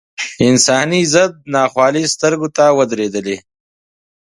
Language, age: Pashto, 30-39